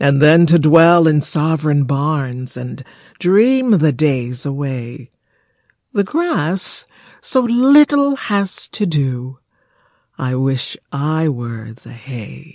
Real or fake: real